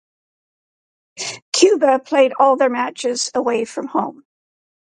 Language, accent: English, Canadian English